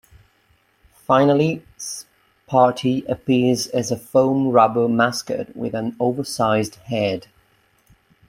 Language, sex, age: English, male, 40-49